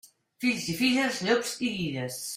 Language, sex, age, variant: Catalan, female, 50-59, Central